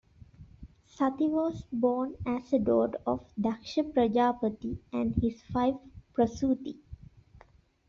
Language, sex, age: English, female, 19-29